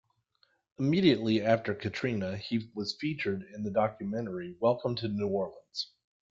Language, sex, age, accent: English, male, 40-49, United States English